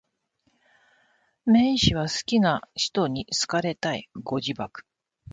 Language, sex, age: Japanese, female, 50-59